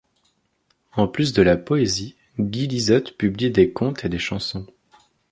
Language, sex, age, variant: French, male, 30-39, Français de métropole